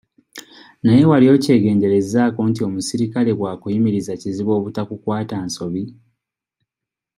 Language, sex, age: Ganda, male, 19-29